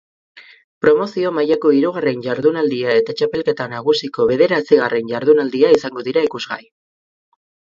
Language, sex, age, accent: Basque, male, 19-29, Mendebalekoa (Araba, Bizkaia, Gipuzkoako mendebaleko herri batzuk)